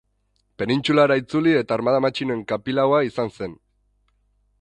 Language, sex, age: Basque, male, 30-39